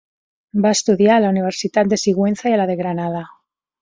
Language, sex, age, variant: Catalan, female, 30-39, Central